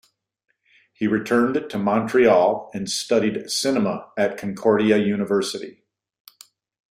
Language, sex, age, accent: English, male, 50-59, United States English